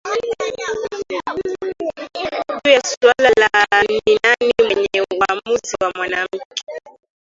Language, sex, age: Swahili, female, 19-29